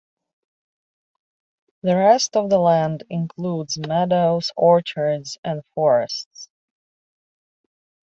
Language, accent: English, United States English